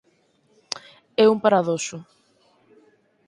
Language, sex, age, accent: Galician, female, 19-29, Normativo (estándar)